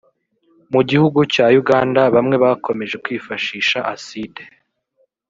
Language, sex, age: Kinyarwanda, male, 19-29